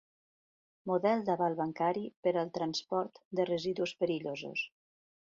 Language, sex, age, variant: Catalan, female, 50-59, Septentrional